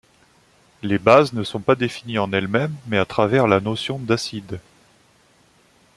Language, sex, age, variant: French, male, 19-29, Français de métropole